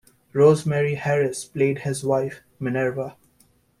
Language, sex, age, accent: English, male, 19-29, United States English